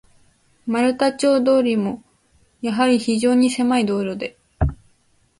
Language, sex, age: Japanese, female, under 19